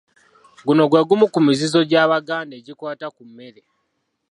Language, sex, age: Ganda, male, 19-29